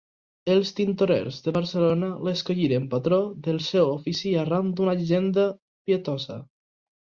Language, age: Catalan, under 19